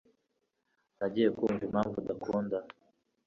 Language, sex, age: Kinyarwanda, male, 19-29